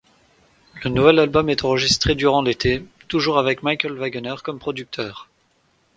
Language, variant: French, Français de métropole